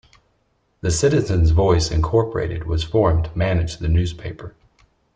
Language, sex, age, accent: English, male, 30-39, United States English